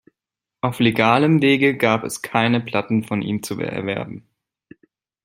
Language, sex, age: German, male, 19-29